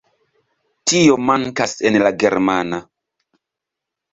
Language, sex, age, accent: Esperanto, male, 30-39, Internacia